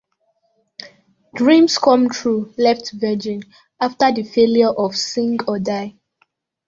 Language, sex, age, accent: English, female, under 19, Southern African (South Africa, Zimbabwe, Namibia)